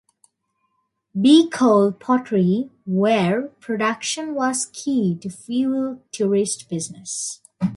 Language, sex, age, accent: English, female, under 19, United States English